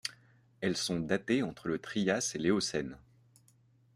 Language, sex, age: French, male, 30-39